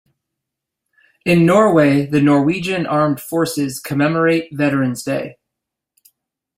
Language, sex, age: English, male, 40-49